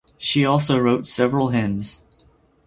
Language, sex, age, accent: English, male, 19-29, United States English